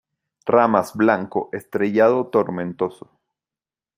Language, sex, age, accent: Spanish, male, 40-49, Caribe: Cuba, Venezuela, Puerto Rico, República Dominicana, Panamá, Colombia caribeña, México caribeño, Costa del golfo de México